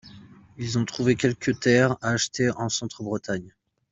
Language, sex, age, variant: French, male, 30-39, Français de métropole